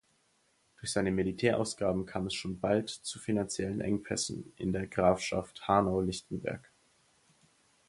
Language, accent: German, Deutschland Deutsch